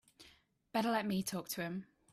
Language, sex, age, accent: English, female, 19-29, England English